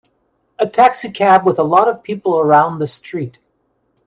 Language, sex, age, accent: English, male, 50-59, United States English